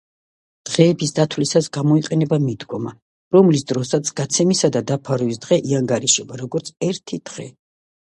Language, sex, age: Georgian, female, 50-59